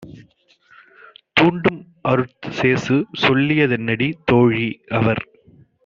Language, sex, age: Tamil, male, 30-39